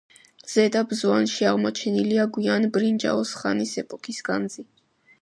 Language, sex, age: Georgian, female, under 19